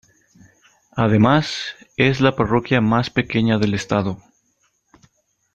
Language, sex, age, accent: Spanish, male, 19-29, México